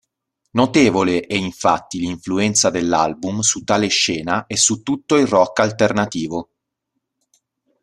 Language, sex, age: Italian, male, 30-39